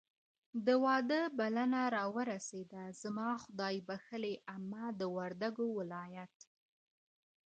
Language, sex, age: Pashto, female, 30-39